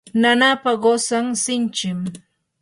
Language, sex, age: Yanahuanca Pasco Quechua, female, 30-39